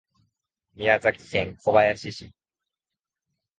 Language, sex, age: Japanese, male, 19-29